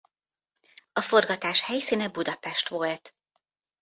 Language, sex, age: Hungarian, female, 50-59